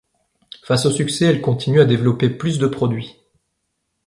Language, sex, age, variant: French, male, 30-39, Français de métropole